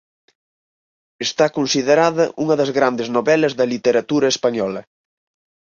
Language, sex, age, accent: Galician, male, 19-29, Normativo (estándar)